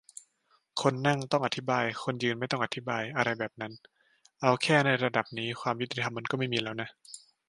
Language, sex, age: Thai, male, under 19